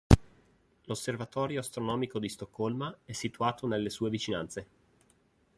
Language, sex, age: Italian, male, 30-39